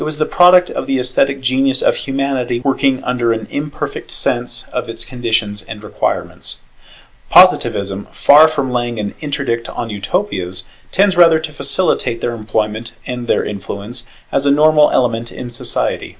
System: none